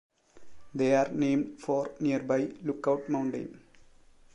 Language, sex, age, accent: English, male, 19-29, India and South Asia (India, Pakistan, Sri Lanka)